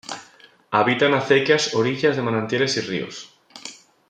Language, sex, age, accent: Spanish, male, 19-29, España: Centro-Sur peninsular (Madrid, Toledo, Castilla-La Mancha)